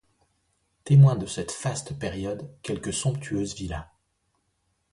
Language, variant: French, Français de métropole